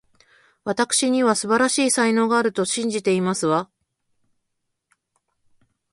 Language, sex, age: Japanese, female, 40-49